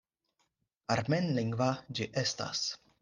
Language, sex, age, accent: Esperanto, male, 19-29, Internacia